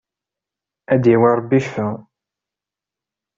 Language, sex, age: Kabyle, male, 19-29